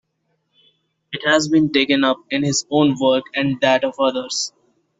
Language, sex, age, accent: English, male, under 19, India and South Asia (India, Pakistan, Sri Lanka)